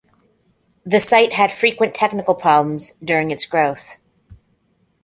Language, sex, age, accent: English, female, 40-49, United States English